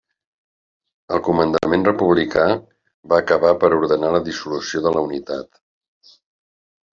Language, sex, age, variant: Catalan, male, 60-69, Central